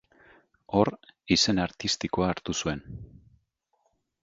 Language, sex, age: Basque, male, 40-49